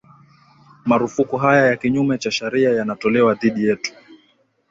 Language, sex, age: Swahili, male, 19-29